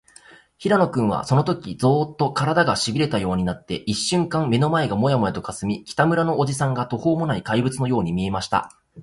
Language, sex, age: Japanese, male, 19-29